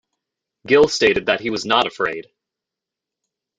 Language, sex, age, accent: English, male, 19-29, United States English